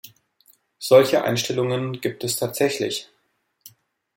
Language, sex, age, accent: German, male, 19-29, Deutschland Deutsch